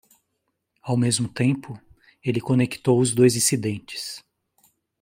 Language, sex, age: Portuguese, male, 40-49